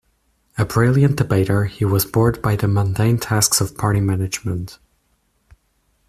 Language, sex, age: English, male, 19-29